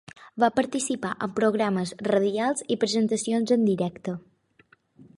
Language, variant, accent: Catalan, Balear, mallorquí